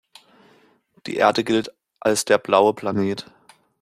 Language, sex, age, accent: German, male, 19-29, Deutschland Deutsch